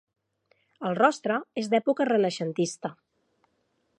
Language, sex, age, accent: Catalan, female, 30-39, central; nord-occidental